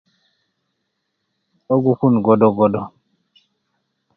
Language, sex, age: Nubi, male, 50-59